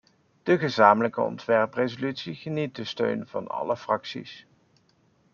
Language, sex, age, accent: Dutch, male, 30-39, Nederlands Nederlands